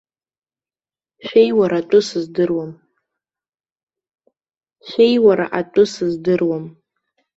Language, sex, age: Abkhazian, female, under 19